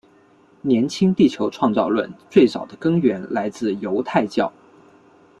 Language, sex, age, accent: Chinese, male, 19-29, 出生地：广东省